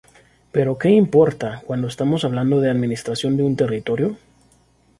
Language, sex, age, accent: Spanish, male, 30-39, América central